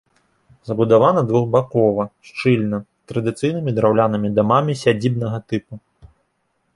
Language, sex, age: Belarusian, male, 19-29